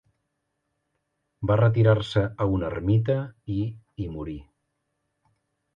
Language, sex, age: Catalan, male, 50-59